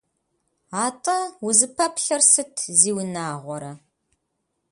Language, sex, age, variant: Kabardian, female, 30-39, Адыгэбзэ (Къэбэрдей, Кирил, псоми зэдай)